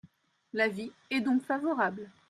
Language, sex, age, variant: French, female, 30-39, Français de métropole